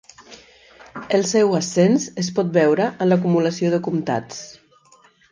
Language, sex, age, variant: Catalan, female, 40-49, Central